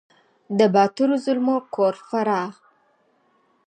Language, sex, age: Pashto, female, 30-39